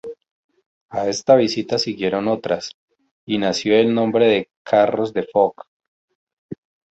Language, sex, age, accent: Spanish, male, 30-39, Andino-Pacífico: Colombia, Perú, Ecuador, oeste de Bolivia y Venezuela andina